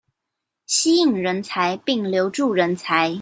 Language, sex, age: Chinese, female, 19-29